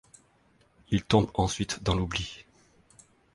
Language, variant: French, Français de métropole